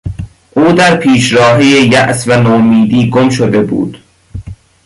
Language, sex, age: Persian, male, under 19